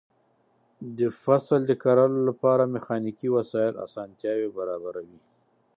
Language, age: Pashto, 40-49